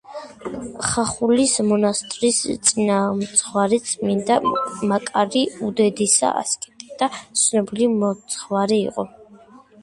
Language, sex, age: Georgian, female, 19-29